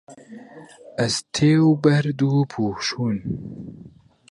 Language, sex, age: Central Kurdish, male, 19-29